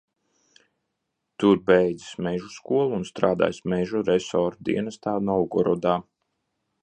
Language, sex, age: Latvian, male, 30-39